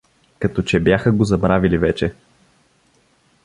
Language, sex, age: Bulgarian, male, 19-29